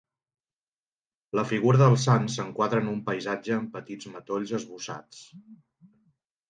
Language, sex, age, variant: Catalan, male, 40-49, Central